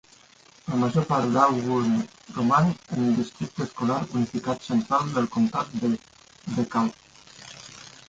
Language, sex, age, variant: Catalan, male, 40-49, Nord-Occidental